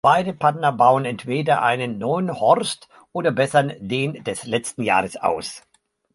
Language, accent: German, Deutschland Deutsch